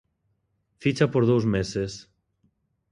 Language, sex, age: Galician, male, 19-29